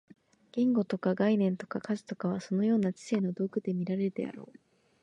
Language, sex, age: Japanese, female, under 19